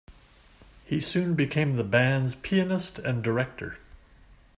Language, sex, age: English, male, 60-69